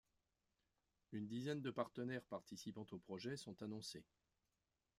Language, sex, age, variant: French, male, 50-59, Français de métropole